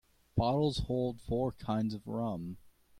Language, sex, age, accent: English, male, under 19, United States English